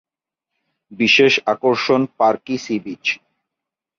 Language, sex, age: Bengali, male, 40-49